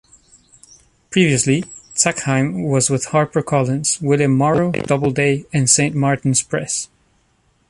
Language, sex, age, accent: English, male, 30-39, United States English